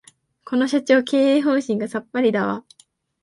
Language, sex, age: Japanese, female, 19-29